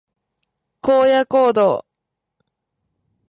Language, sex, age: Japanese, female, 19-29